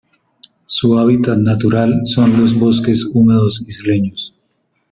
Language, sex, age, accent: Spanish, male, 50-59, Andino-Pacífico: Colombia, Perú, Ecuador, oeste de Bolivia y Venezuela andina